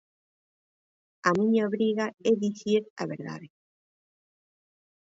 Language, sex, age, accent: Galician, female, 50-59, Oriental (común en zona oriental)